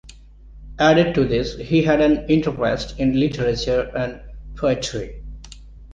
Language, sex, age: English, male, 30-39